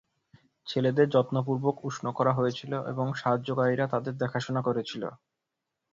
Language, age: Bengali, under 19